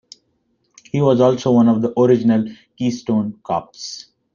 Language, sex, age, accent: English, male, 30-39, India and South Asia (India, Pakistan, Sri Lanka)